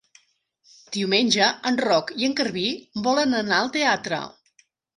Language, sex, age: Catalan, female, 40-49